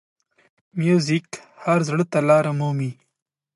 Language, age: Pashto, 19-29